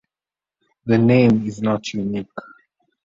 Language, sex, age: English, male, 19-29